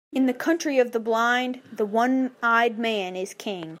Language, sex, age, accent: English, male, 60-69, United States English